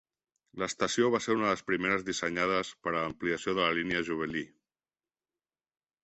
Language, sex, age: Catalan, male, 30-39